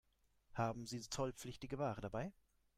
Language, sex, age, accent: German, male, 30-39, Deutschland Deutsch